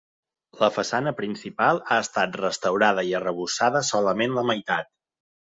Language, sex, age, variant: Catalan, male, 30-39, Central